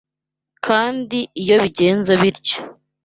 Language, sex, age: Kinyarwanda, female, 19-29